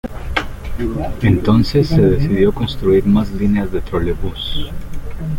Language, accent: Spanish, Andino-Pacífico: Colombia, Perú, Ecuador, oeste de Bolivia y Venezuela andina